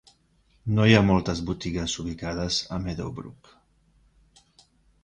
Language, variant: Catalan, Central